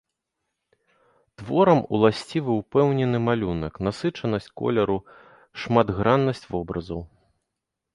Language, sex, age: Belarusian, male, 30-39